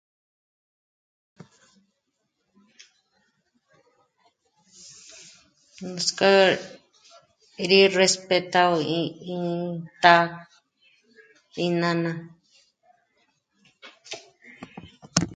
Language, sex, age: Michoacán Mazahua, female, 50-59